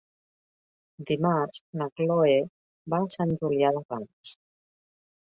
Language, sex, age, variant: Catalan, female, 40-49, Central